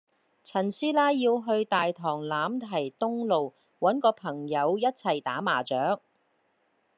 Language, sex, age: Cantonese, female, 50-59